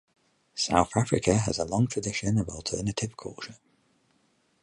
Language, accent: English, British English